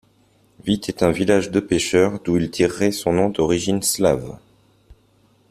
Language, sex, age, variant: French, male, 30-39, Français de métropole